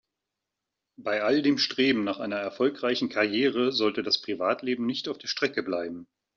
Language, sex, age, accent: German, male, 40-49, Deutschland Deutsch